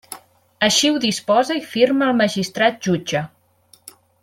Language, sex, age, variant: Catalan, female, 19-29, Central